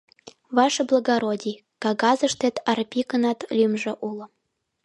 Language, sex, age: Mari, female, 19-29